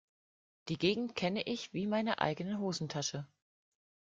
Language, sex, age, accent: German, female, 40-49, Deutschland Deutsch